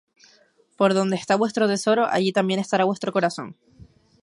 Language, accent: Spanish, España: Islas Canarias